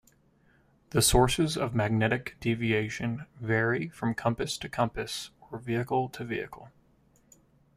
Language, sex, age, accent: English, male, 19-29, United States English